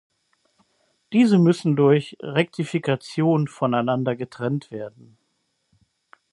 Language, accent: German, Deutschland Deutsch